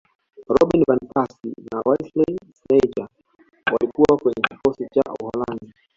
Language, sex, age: Swahili, male, 19-29